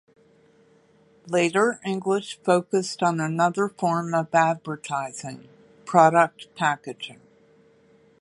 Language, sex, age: English, female, 60-69